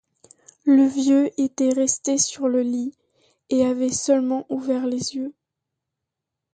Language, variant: French, Français de métropole